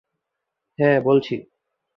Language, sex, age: Bengali, male, 19-29